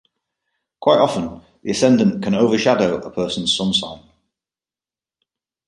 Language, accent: English, England English